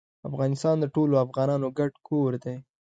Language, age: Pashto, 19-29